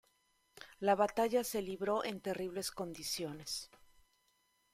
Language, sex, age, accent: Spanish, female, 40-49, México